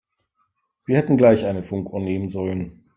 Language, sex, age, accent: German, male, 40-49, Deutschland Deutsch